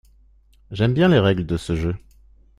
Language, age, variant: French, 19-29, Français de métropole